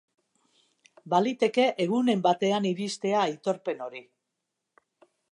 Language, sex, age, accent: Basque, female, 60-69, Mendebalekoa (Araba, Bizkaia, Gipuzkoako mendebaleko herri batzuk)